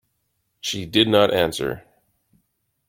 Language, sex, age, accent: English, male, 30-39, Canadian English